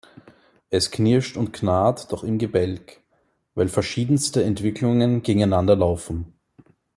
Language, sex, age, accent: German, male, 19-29, Österreichisches Deutsch